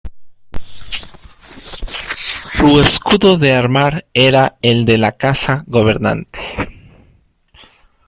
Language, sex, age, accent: Spanish, male, 40-49, Andino-Pacífico: Colombia, Perú, Ecuador, oeste de Bolivia y Venezuela andina